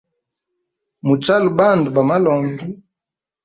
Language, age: Hemba, 19-29